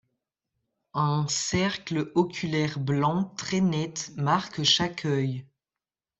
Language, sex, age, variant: French, male, under 19, Français de métropole